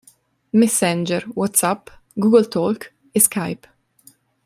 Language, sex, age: Italian, female, 19-29